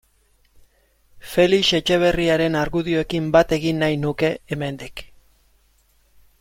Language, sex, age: Basque, male, 40-49